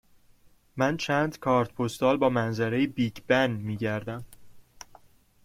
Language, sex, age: Persian, male, 19-29